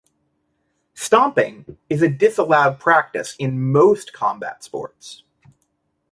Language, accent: English, United States English